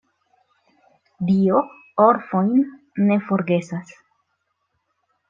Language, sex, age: Esperanto, female, 40-49